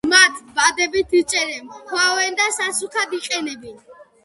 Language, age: Georgian, 19-29